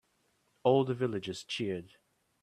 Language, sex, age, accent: English, male, 19-29, England English